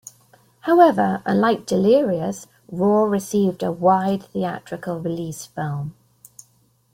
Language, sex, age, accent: English, female, 50-59, England English